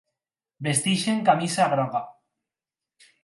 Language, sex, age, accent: Catalan, male, 19-29, valencià